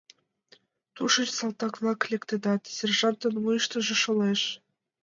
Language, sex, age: Mari, female, 19-29